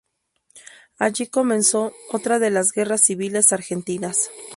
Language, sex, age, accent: Spanish, female, 30-39, México